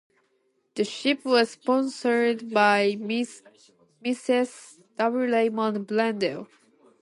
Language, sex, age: English, female, under 19